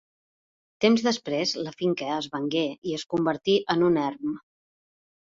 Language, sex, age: Catalan, female, 40-49